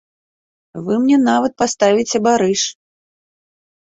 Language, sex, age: Belarusian, female, 30-39